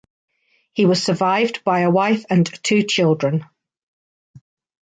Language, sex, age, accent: English, female, 50-59, England English